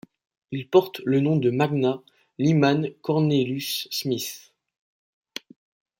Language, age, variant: French, 19-29, Français de métropole